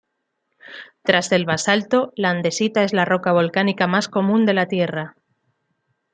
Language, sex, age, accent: Spanish, female, 30-39, España: Centro-Sur peninsular (Madrid, Toledo, Castilla-La Mancha)